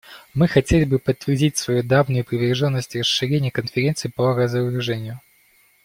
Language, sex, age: Russian, male, 19-29